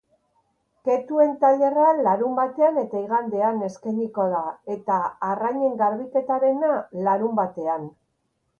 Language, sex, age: Basque, female, 60-69